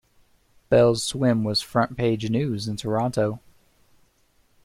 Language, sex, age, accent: English, male, 19-29, United States English